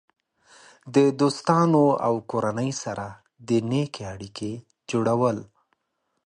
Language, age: Pashto, 30-39